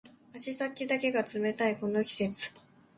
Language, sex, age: Japanese, female, 19-29